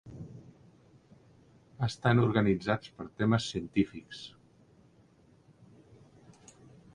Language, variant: Catalan, Central